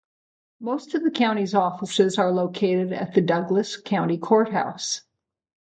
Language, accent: English, United States English